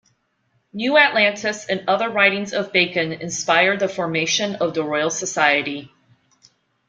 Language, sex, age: English, female, 40-49